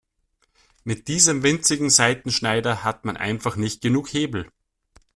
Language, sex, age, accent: German, male, 30-39, Österreichisches Deutsch